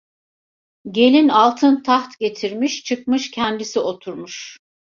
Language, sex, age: Turkish, female, 50-59